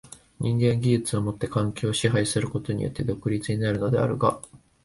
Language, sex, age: Japanese, male, 19-29